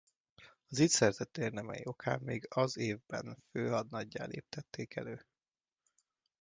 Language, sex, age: Hungarian, male, 30-39